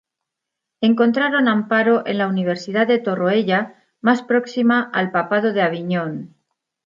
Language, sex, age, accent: Spanish, female, 50-59, España: Centro-Sur peninsular (Madrid, Toledo, Castilla-La Mancha)